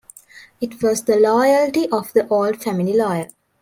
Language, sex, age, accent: English, female, 19-29, India and South Asia (India, Pakistan, Sri Lanka)